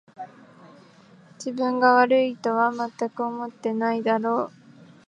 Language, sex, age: Japanese, female, 19-29